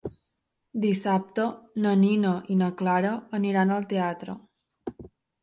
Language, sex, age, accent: Catalan, female, under 19, central; nord-occidental